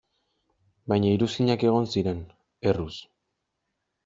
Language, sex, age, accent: Basque, male, 19-29, Erdialdekoa edo Nafarra (Gipuzkoa, Nafarroa)